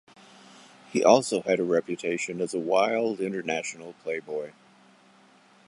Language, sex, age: English, male, 70-79